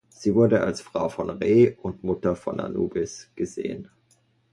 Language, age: German, 30-39